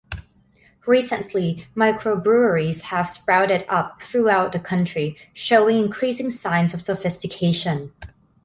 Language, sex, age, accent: English, female, 19-29, United States English